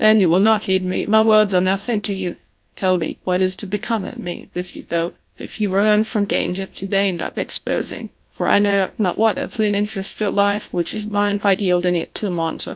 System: TTS, GlowTTS